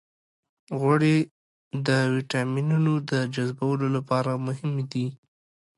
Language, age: Pashto, 19-29